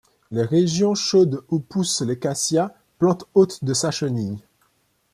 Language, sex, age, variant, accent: French, male, 30-39, Français des départements et régions d'outre-mer, Français de Guadeloupe